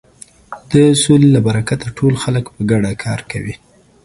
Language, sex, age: Pashto, male, 19-29